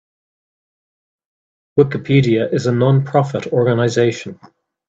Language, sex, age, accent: English, male, 30-39, Irish English